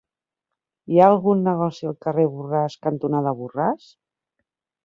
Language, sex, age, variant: Catalan, female, 40-49, Central